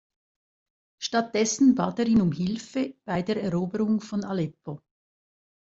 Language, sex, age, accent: German, female, 50-59, Schweizerdeutsch